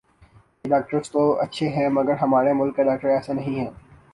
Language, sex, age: Urdu, male, 19-29